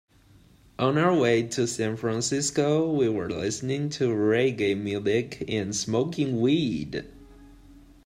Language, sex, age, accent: English, male, 19-29, Hong Kong English